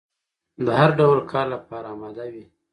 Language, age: Pashto, 30-39